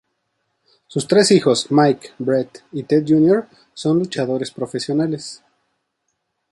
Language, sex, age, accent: Spanish, male, 30-39, México